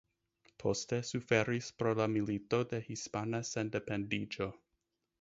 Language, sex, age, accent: Esperanto, male, 19-29, Internacia